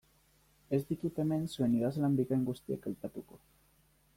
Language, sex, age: Basque, male, 19-29